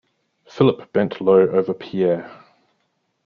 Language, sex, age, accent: English, male, 30-39, Australian English